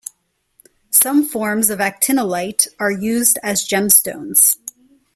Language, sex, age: English, female, 40-49